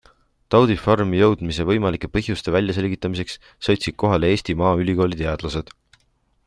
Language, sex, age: Estonian, male, 19-29